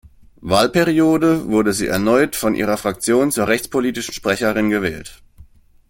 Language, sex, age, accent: German, male, 19-29, Deutschland Deutsch